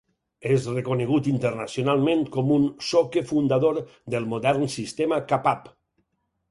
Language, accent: Catalan, valencià